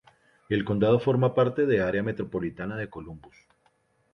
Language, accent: Spanish, Andino-Pacífico: Colombia, Perú, Ecuador, oeste de Bolivia y Venezuela andina